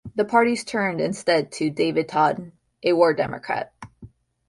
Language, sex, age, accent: English, female, 19-29, United States English